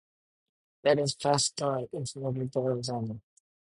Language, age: English, 19-29